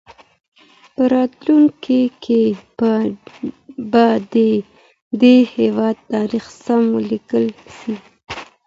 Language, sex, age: Pashto, female, 19-29